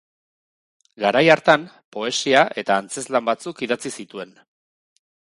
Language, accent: Basque, Erdialdekoa edo Nafarra (Gipuzkoa, Nafarroa)